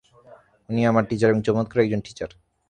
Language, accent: Bengali, প্রমিত; চলিত